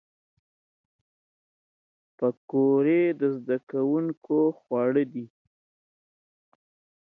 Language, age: Pashto, 30-39